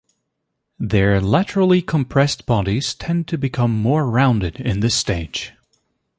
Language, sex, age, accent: English, male, 19-29, United States English